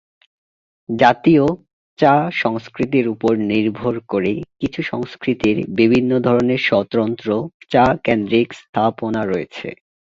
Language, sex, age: Bengali, male, 19-29